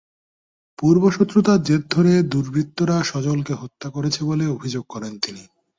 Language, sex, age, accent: Bengali, male, 19-29, প্রমিত